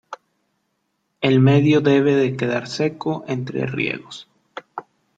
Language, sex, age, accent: Spanish, male, 19-29, México